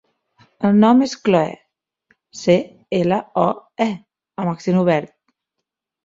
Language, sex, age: Catalan, female, 40-49